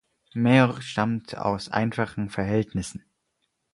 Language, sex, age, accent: German, male, 19-29, Deutschland Deutsch